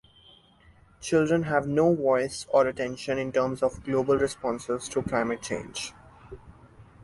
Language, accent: English, India and South Asia (India, Pakistan, Sri Lanka)